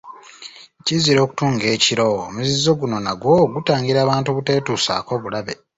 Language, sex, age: Ganda, male, 19-29